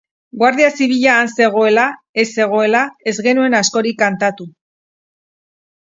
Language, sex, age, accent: Basque, female, 40-49, Erdialdekoa edo Nafarra (Gipuzkoa, Nafarroa)